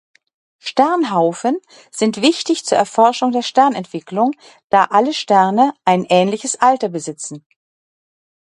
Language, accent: German, Deutschland Deutsch